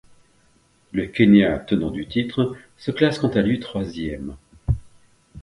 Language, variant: French, Français de métropole